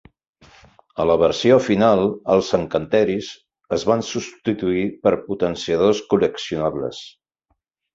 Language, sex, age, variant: Catalan, male, 60-69, Central